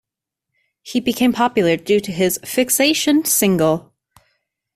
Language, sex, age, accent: English, female, 19-29, United States English